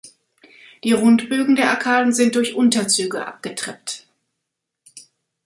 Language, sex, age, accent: German, female, 50-59, Deutschland Deutsch